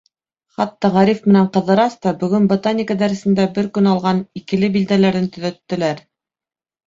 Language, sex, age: Bashkir, female, 30-39